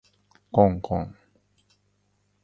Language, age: Japanese, 50-59